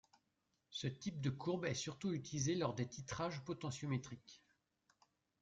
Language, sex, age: French, male, 40-49